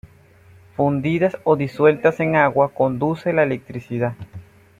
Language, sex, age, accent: Spanish, male, 30-39, Caribe: Cuba, Venezuela, Puerto Rico, República Dominicana, Panamá, Colombia caribeña, México caribeño, Costa del golfo de México